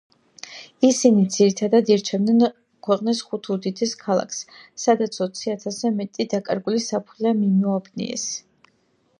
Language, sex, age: Georgian, female, 19-29